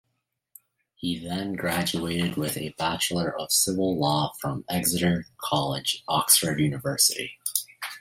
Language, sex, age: English, male, under 19